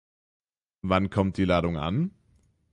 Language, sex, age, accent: German, male, under 19, Deutschland Deutsch; Österreichisches Deutsch